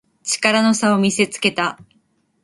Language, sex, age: Japanese, female, 19-29